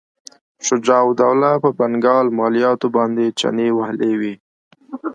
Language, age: Pashto, 30-39